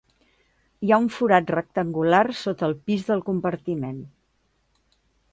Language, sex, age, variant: Catalan, female, 60-69, Central